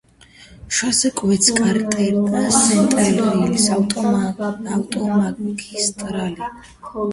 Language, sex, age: Georgian, female, under 19